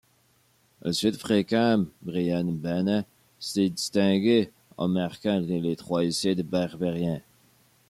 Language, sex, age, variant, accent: French, male, 40-49, Français d'Amérique du Nord, Français du Canada